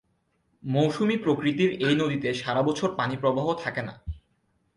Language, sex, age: Bengali, male, 19-29